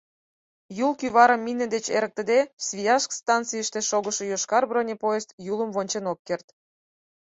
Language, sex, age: Mari, female, 19-29